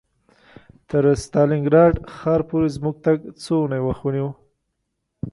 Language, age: Pashto, 30-39